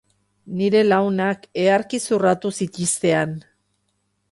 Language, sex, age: Basque, female, 50-59